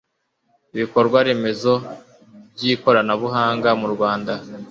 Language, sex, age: Kinyarwanda, male, 19-29